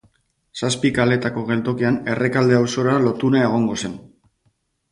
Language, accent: Basque, Mendebalekoa (Araba, Bizkaia, Gipuzkoako mendebaleko herri batzuk)